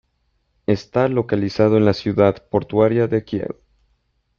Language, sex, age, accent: Spanish, male, 19-29, México